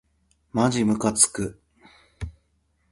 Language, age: Japanese, 30-39